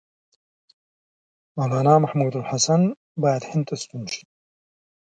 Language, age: Pashto, 60-69